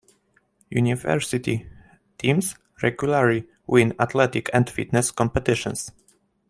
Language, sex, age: English, male, 19-29